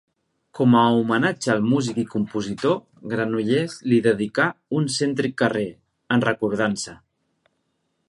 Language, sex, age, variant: Catalan, male, 30-39, Central